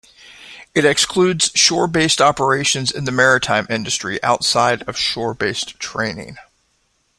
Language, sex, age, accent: English, male, 40-49, United States English